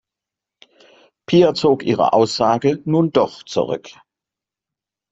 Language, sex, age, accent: German, male, 50-59, Deutschland Deutsch